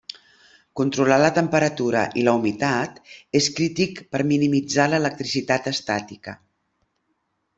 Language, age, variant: Catalan, 60-69, Central